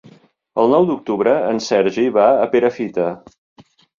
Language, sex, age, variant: Catalan, male, 50-59, Central